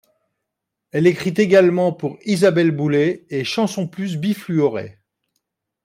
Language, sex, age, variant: French, male, 50-59, Français de métropole